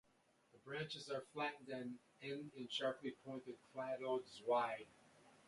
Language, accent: English, United States English